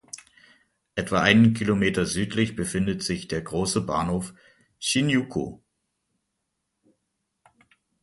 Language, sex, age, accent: German, male, 30-39, Deutschland Deutsch